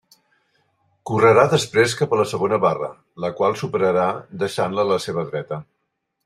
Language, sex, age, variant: Catalan, male, 60-69, Central